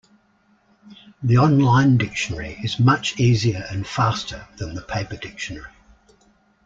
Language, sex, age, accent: English, male, 60-69, Australian English